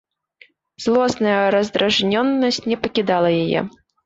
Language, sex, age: Belarusian, female, 19-29